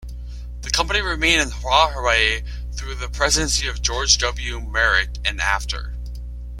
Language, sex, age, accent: English, male, under 19, United States English